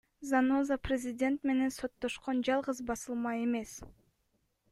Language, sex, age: Kyrgyz, female, 19-29